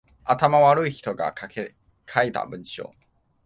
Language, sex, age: Japanese, male, 19-29